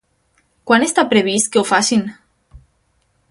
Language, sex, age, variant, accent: Catalan, female, 19-29, Valencià meridional, valencià